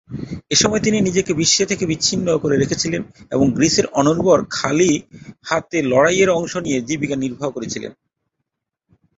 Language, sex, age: Bengali, male, 30-39